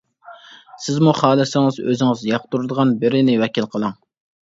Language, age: Uyghur, 19-29